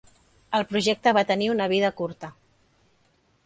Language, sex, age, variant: Catalan, female, 40-49, Central